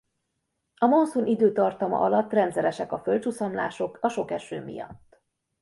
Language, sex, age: Hungarian, female, 50-59